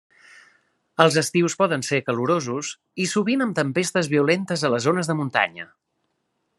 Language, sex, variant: Catalan, male, Central